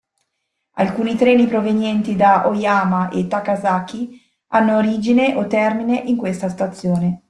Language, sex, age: Italian, female, 40-49